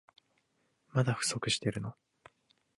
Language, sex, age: Japanese, male, 19-29